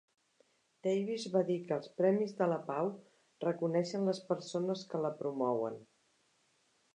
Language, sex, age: Catalan, female, 60-69